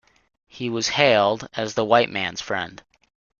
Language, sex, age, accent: English, male, under 19, United States English